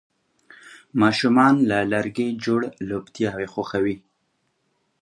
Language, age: Pashto, 30-39